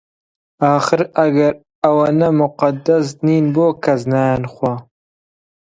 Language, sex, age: Central Kurdish, male, 19-29